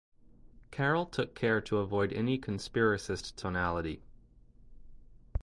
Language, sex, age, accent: English, male, 30-39, United States English